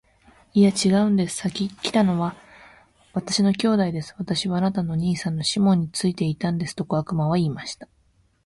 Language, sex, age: Japanese, female, 19-29